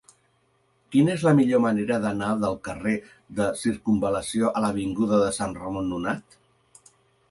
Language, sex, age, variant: Catalan, male, 50-59, Central